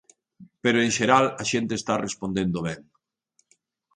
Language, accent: Galician, Central (gheada)